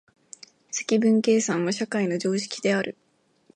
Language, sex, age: Japanese, female, 19-29